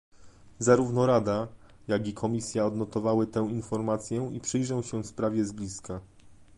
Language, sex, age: Polish, male, 30-39